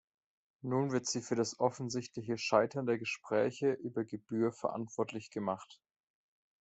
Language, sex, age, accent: German, male, 30-39, Deutschland Deutsch